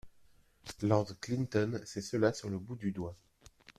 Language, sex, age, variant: French, male, 30-39, Français de métropole